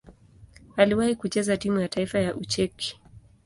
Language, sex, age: Swahili, female, 19-29